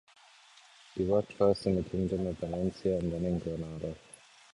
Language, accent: English, Australian English